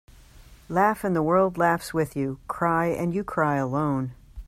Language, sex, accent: English, female, United States English